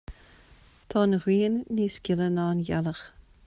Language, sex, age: Irish, female, 40-49